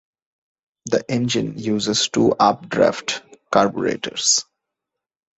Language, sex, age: English, male, 19-29